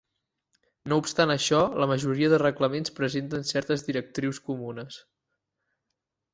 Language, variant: Catalan, Central